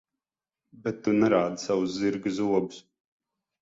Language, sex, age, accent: Latvian, male, 30-39, Riga; Dzimtā valoda; nav